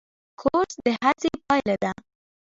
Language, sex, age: Pashto, female, under 19